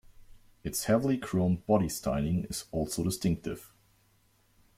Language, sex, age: English, male, 19-29